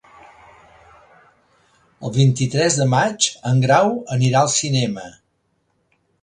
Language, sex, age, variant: Catalan, male, 60-69, Central